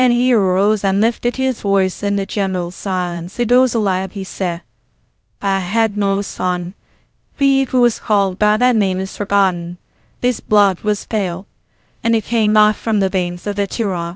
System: TTS, VITS